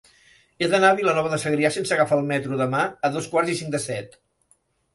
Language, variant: Catalan, Central